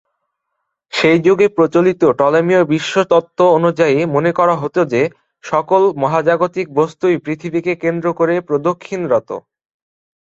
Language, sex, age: Bengali, male, 19-29